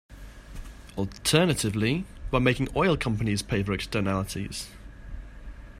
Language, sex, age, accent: English, male, 30-39, England English